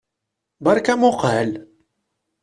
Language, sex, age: Kabyle, male, 30-39